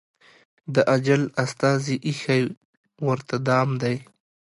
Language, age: Pashto, 19-29